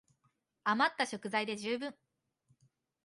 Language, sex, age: Japanese, female, 19-29